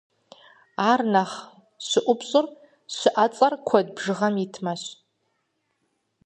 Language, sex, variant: Kabardian, female, Адыгэбзэ (Къэбэрдей, Кирил, псоми зэдай)